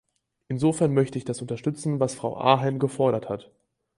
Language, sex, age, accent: German, male, 19-29, Deutschland Deutsch